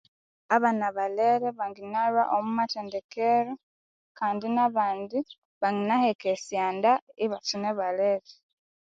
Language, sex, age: Konzo, female, 19-29